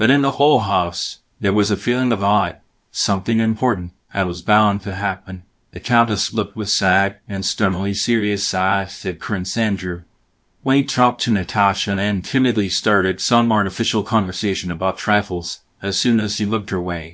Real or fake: fake